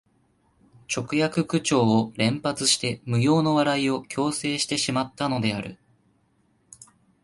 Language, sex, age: Japanese, male, 19-29